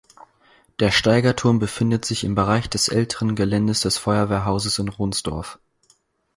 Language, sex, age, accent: German, male, under 19, Deutschland Deutsch